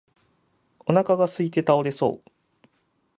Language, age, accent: Japanese, 30-39, 標準